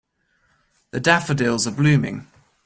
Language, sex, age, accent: English, male, 19-29, England English